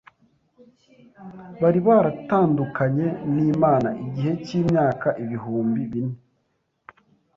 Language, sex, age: Kinyarwanda, male, 19-29